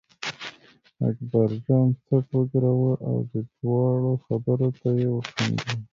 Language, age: Pashto, 19-29